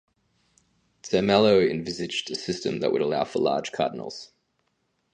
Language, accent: English, Australian English